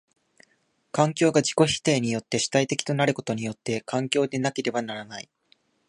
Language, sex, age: Japanese, male, 19-29